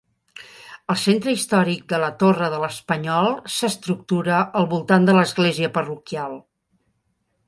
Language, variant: Catalan, Central